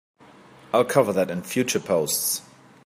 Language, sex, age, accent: English, male, 40-49, England English